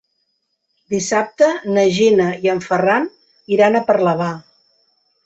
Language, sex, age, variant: Catalan, female, 50-59, Central